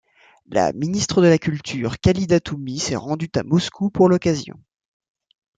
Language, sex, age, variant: French, male, 19-29, Français de métropole